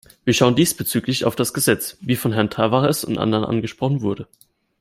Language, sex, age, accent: German, male, 19-29, Deutschland Deutsch